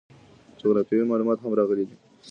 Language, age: Pashto, under 19